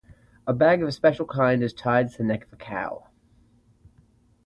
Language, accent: English, United States English